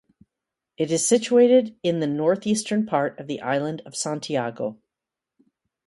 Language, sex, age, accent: English, female, 60-69, United States English